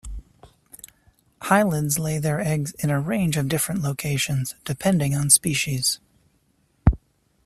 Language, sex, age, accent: English, male, 30-39, United States English